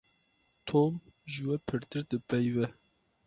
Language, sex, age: Kurdish, male, 30-39